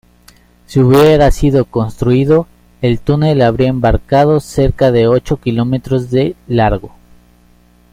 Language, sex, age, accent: Spanish, male, 30-39, México